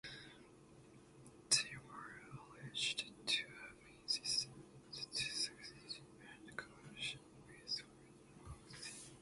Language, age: English, under 19